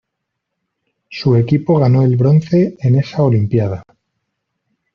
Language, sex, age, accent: Spanish, male, 30-39, España: Norte peninsular (Asturias, Castilla y León, Cantabria, País Vasco, Navarra, Aragón, La Rioja, Guadalajara, Cuenca)